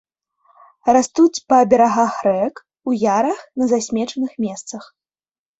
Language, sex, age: Belarusian, female, 19-29